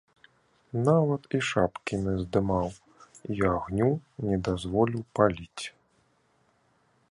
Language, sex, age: Belarusian, male, 30-39